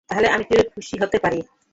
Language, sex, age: Bengali, female, 50-59